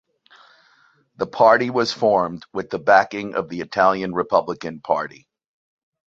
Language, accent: English, United States English